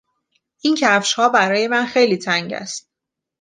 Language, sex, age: Persian, female, 30-39